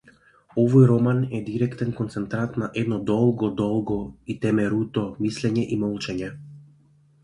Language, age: Macedonian, 19-29